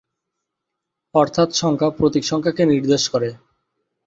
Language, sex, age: Bengali, male, 19-29